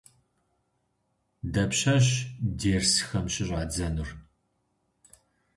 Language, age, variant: Kabardian, 30-39, Адыгэбзэ (Къэбэрдей, Кирил, псоми зэдай)